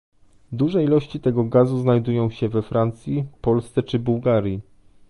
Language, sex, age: Polish, male, 30-39